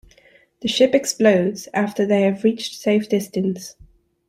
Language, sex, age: English, male, 19-29